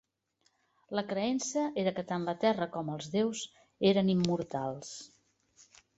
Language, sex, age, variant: Catalan, female, 60-69, Central